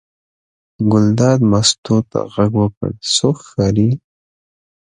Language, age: Pashto, 19-29